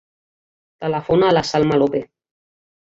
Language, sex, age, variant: Catalan, female, 40-49, Central